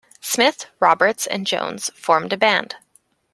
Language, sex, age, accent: English, female, 19-29, Canadian English